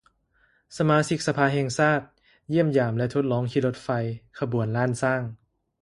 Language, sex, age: Lao, male, 19-29